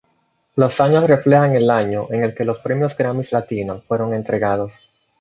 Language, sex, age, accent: Spanish, male, 19-29, Caribe: Cuba, Venezuela, Puerto Rico, República Dominicana, Panamá, Colombia caribeña, México caribeño, Costa del golfo de México